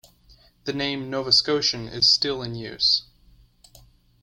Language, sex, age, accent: English, male, 19-29, United States English